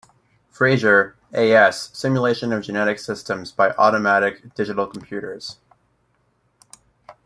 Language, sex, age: English, male, 19-29